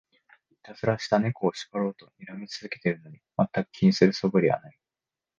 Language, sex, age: Japanese, male, 19-29